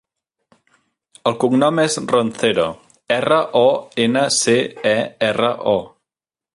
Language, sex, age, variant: Catalan, male, 19-29, Central